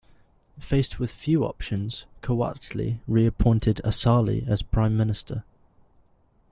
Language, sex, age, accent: English, male, 19-29, England English